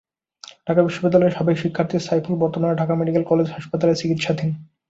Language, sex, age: Bengali, male, 19-29